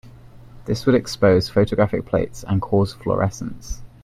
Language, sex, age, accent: English, male, 19-29, England English